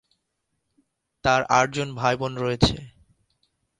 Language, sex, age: Bengali, male, 19-29